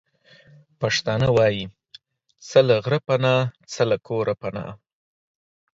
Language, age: Pashto, 30-39